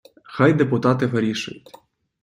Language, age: Ukrainian, 19-29